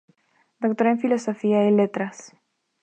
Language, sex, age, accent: Spanish, female, 19-29, Andino-Pacífico: Colombia, Perú, Ecuador, oeste de Bolivia y Venezuela andina